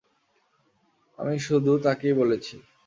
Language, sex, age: Bengali, male, 19-29